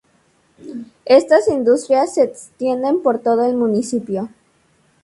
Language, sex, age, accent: Spanish, female, 19-29, México